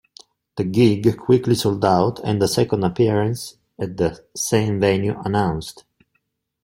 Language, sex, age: English, male, 30-39